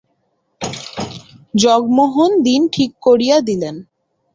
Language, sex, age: Bengali, female, 19-29